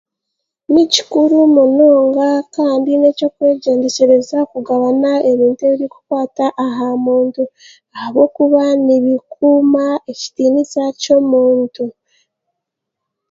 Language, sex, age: Chiga, female, 19-29